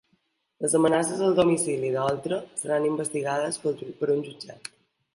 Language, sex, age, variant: Catalan, female, 30-39, Balear